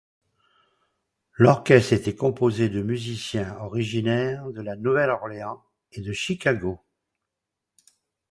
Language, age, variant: French, 70-79, Français de métropole